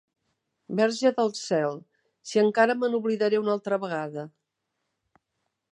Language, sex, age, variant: Catalan, female, 50-59, Central